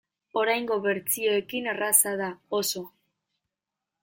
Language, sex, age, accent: Basque, female, 19-29, Mendebalekoa (Araba, Bizkaia, Gipuzkoako mendebaleko herri batzuk)